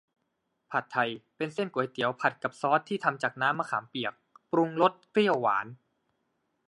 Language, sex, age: Thai, male, 19-29